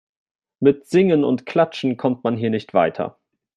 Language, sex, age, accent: German, male, 19-29, Deutschland Deutsch